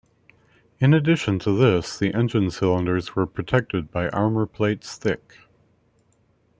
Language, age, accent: English, 40-49, United States English